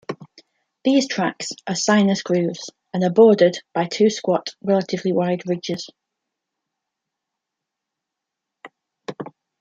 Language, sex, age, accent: English, female, 19-29, England English